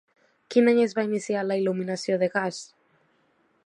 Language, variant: Catalan, Septentrional